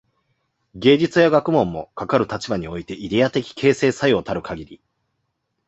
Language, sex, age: Japanese, male, 19-29